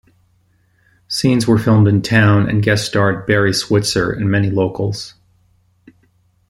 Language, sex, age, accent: English, male, 60-69, United States English